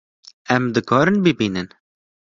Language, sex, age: Kurdish, male, 19-29